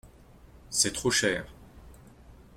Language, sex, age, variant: French, male, 40-49, Français de métropole